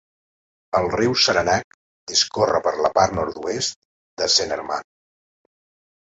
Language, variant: Catalan, Central